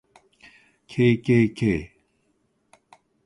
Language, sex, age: Japanese, male, 60-69